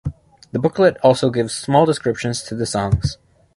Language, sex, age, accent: English, male, under 19, United States English